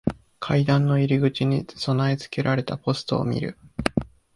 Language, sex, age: Japanese, male, 19-29